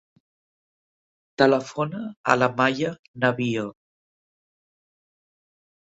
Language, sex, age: Catalan, female, 60-69